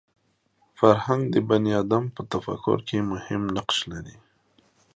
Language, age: Pashto, 30-39